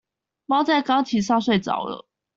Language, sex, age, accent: Chinese, female, 19-29, 出生地：臺北市